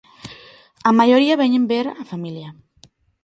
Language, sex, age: Galician, female, 19-29